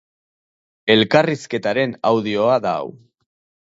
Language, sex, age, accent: Basque, male, 30-39, Mendebalekoa (Araba, Bizkaia, Gipuzkoako mendebaleko herri batzuk)